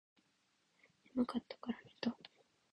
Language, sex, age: Japanese, female, under 19